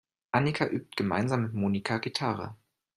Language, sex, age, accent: German, male, 30-39, Deutschland Deutsch